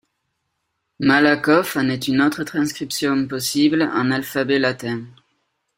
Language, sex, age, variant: French, male, 30-39, Français de métropole